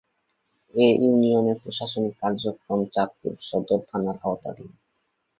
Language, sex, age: Bengali, male, 19-29